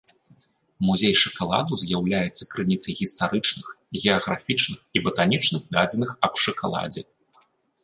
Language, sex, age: Belarusian, male, 30-39